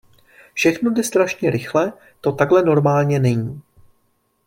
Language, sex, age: Czech, male, 30-39